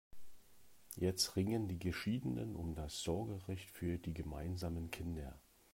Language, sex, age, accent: German, male, 50-59, Deutschland Deutsch